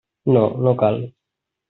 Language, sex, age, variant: Catalan, male, 30-39, Central